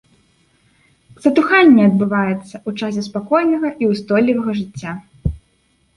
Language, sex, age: Belarusian, female, 19-29